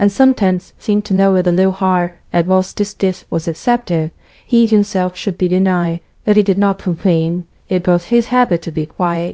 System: TTS, VITS